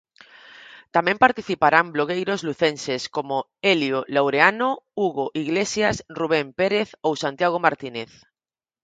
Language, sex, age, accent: Galician, female, 40-49, Normativo (estándar)